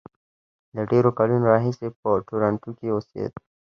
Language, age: Pashto, under 19